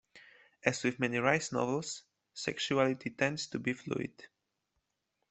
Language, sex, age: English, male, 19-29